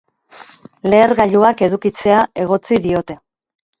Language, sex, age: Basque, female, 50-59